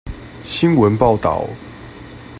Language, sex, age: Chinese, male, 30-39